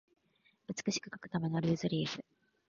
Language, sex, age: Japanese, female, 19-29